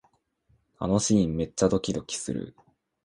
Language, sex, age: Japanese, male, 19-29